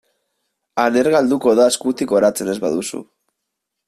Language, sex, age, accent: Basque, male, 19-29, Mendebalekoa (Araba, Bizkaia, Gipuzkoako mendebaleko herri batzuk)